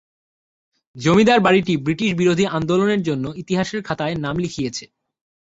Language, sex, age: Bengali, male, under 19